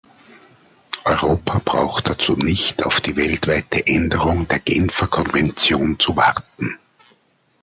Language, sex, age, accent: German, male, 40-49, Österreichisches Deutsch